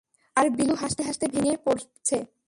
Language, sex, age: Bengali, female, 19-29